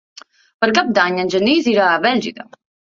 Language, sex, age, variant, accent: Catalan, female, 19-29, Central, Barceloní